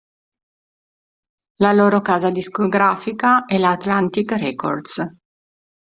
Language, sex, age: Italian, female, 50-59